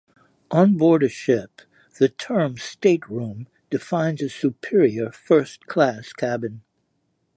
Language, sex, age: English, male, 70-79